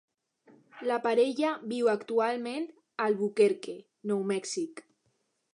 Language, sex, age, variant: Catalan, female, under 19, Alacantí